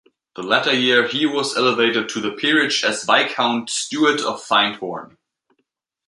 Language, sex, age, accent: English, male, 19-29, United States English